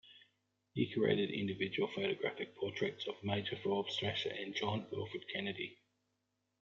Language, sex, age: English, male, 40-49